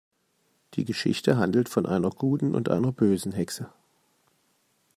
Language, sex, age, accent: German, male, 50-59, Deutschland Deutsch